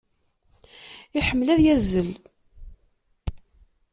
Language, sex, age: Kabyle, female, 30-39